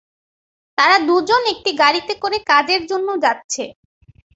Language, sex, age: Bengali, female, under 19